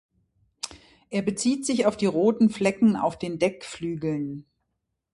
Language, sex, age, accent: German, female, 50-59, Deutschland Deutsch